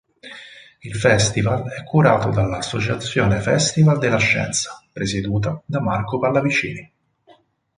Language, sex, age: Italian, male, 30-39